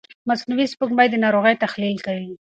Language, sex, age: Pashto, female, 19-29